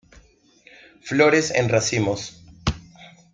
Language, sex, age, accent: Spanish, male, 30-39, Andino-Pacífico: Colombia, Perú, Ecuador, oeste de Bolivia y Venezuela andina